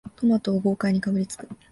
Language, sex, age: Japanese, female, 19-29